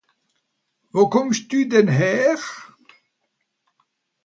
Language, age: Swiss German, 60-69